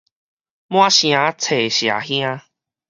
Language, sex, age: Min Nan Chinese, male, 19-29